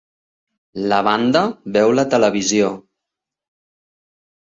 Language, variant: Catalan, Central